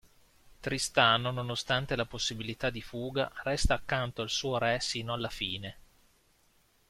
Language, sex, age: Italian, male, 30-39